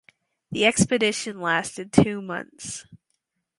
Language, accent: English, Canadian English